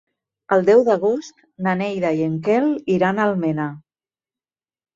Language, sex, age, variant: Catalan, female, 50-59, Central